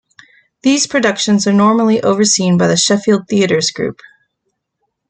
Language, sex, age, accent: English, female, 40-49, United States English